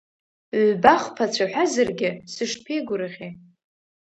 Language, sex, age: Abkhazian, female, under 19